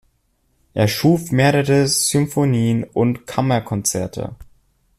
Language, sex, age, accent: German, male, 19-29, Deutschland Deutsch